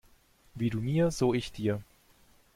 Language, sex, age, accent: German, male, 30-39, Deutschland Deutsch